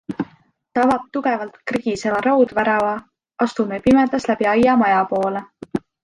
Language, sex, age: Estonian, female, 19-29